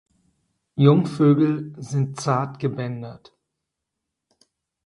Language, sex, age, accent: German, male, 30-39, Deutschland Deutsch